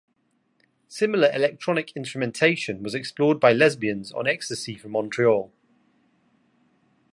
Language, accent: English, England English